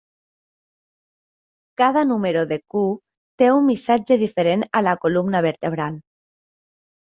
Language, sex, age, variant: Catalan, female, 30-39, Central